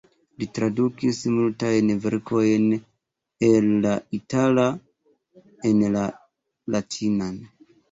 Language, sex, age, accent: Esperanto, male, 30-39, Internacia